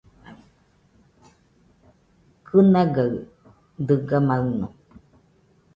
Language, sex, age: Nüpode Huitoto, female, 40-49